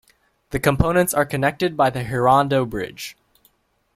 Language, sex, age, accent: English, male, under 19, United States English